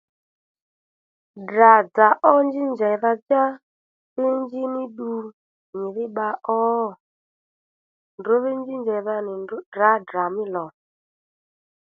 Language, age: Lendu, 19-29